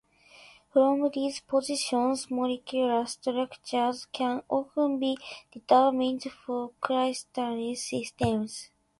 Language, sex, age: English, female, 19-29